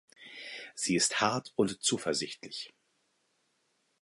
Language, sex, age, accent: German, male, 40-49, Deutschland Deutsch